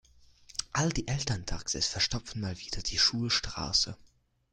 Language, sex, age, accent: German, male, under 19, Schweizerdeutsch